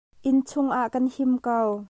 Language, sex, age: Hakha Chin, female, 19-29